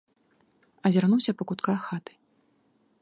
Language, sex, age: Belarusian, female, 30-39